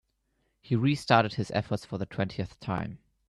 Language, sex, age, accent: English, male, under 19, England English